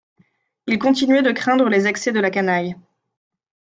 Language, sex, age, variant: French, female, 19-29, Français de métropole